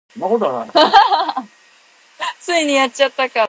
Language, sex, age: Min Nan Chinese, female, 19-29